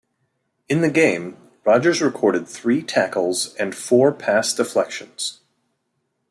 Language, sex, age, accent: English, male, 40-49, United States English